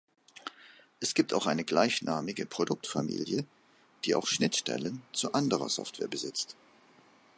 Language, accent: German, Deutschland Deutsch